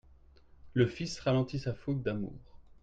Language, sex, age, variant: French, male, 30-39, Français de métropole